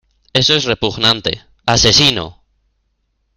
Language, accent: Spanish, España: Norte peninsular (Asturias, Castilla y León, Cantabria, País Vasco, Navarra, Aragón, La Rioja, Guadalajara, Cuenca)